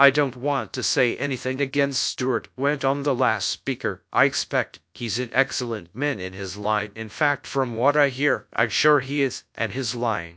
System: TTS, GradTTS